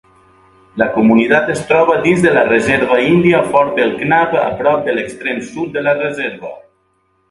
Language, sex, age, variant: Catalan, male, 40-49, Valencià meridional